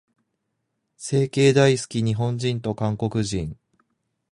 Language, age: Japanese, 19-29